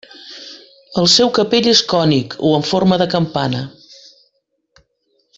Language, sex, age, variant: Catalan, female, 50-59, Central